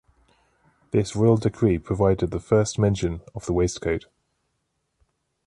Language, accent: English, England English